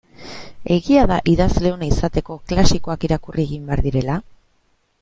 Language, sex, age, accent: Basque, female, 30-39, Mendebalekoa (Araba, Bizkaia, Gipuzkoako mendebaleko herri batzuk)